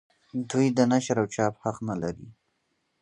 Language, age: Pashto, 19-29